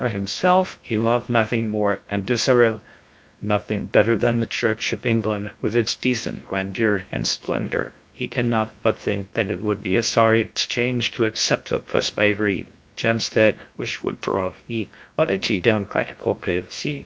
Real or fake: fake